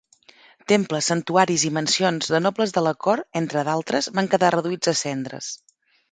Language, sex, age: Catalan, female, 40-49